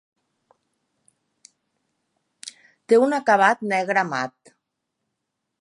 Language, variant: Catalan, Central